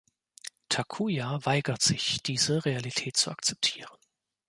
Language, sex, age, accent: German, male, 30-39, Deutschland Deutsch